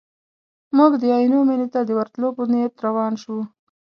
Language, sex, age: Pashto, female, 19-29